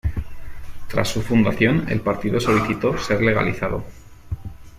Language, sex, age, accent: Spanish, male, 19-29, España: Centro-Sur peninsular (Madrid, Toledo, Castilla-La Mancha)